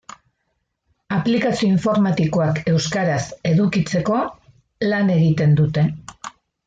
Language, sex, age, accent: Basque, female, 60-69, Erdialdekoa edo Nafarra (Gipuzkoa, Nafarroa)